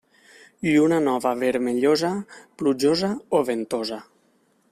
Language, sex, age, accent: Catalan, male, 19-29, valencià